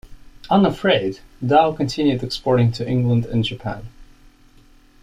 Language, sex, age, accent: English, male, 30-39, Canadian English